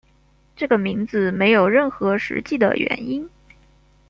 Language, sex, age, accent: Chinese, female, 19-29, 出生地：江西省